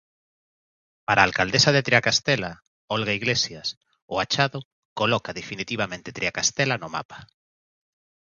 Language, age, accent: Galician, 40-49, Oriental (común en zona oriental)